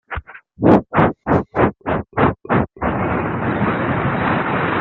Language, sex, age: French, male, 19-29